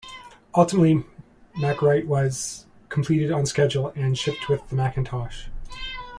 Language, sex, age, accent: English, male, 30-39, Canadian English